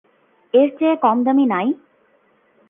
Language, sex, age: Bengali, female, 19-29